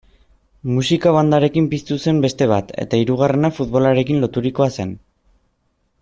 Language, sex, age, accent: Basque, male, 19-29, Erdialdekoa edo Nafarra (Gipuzkoa, Nafarroa)